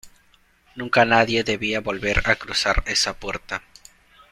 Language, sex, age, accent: Spanish, male, 19-29, Andino-Pacífico: Colombia, Perú, Ecuador, oeste de Bolivia y Venezuela andina